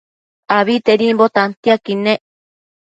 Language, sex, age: Matsés, female, 30-39